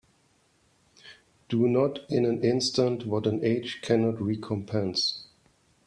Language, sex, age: English, male, 40-49